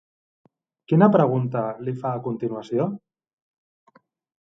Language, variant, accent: Catalan, Central, central